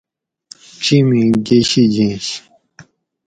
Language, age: Gawri, 19-29